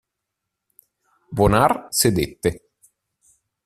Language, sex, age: Italian, male, 19-29